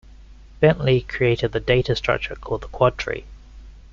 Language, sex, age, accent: English, male, 19-29, Australian English